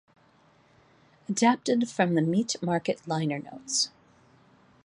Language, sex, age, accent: English, female, 40-49, United States English